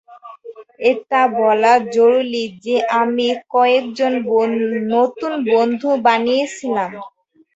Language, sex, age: Bengali, female, 19-29